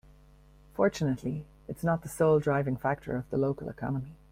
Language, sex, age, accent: English, female, 50-59, Irish English